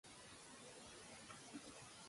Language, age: English, 19-29